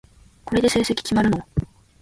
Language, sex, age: Japanese, female, 19-29